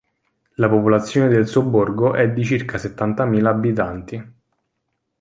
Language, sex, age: Italian, male, 19-29